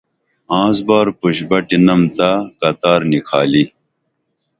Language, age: Dameli, 50-59